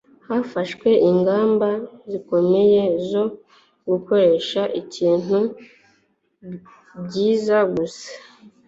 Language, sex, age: Kinyarwanda, female, 19-29